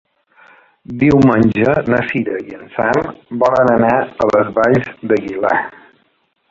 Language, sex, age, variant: Catalan, male, 50-59, Balear